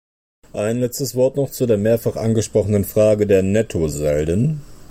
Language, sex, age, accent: German, male, 40-49, Deutschland Deutsch